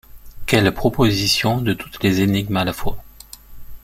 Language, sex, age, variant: French, male, 50-59, Français de métropole